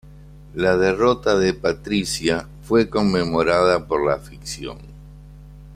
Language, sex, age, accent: Spanish, male, 60-69, Rioplatense: Argentina, Uruguay, este de Bolivia, Paraguay